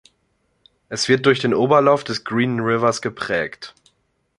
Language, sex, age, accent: German, male, 19-29, Deutschland Deutsch